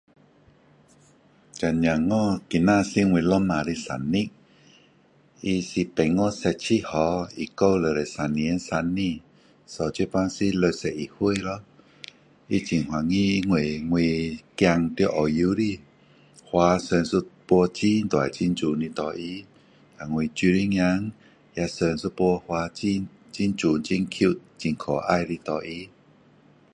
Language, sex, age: Min Dong Chinese, male, 50-59